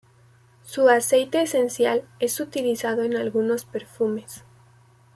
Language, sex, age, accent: Spanish, female, 19-29, México